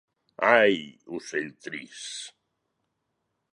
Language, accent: Catalan, Barceloní